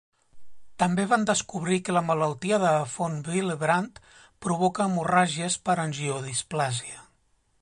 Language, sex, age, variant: Catalan, male, 40-49, Central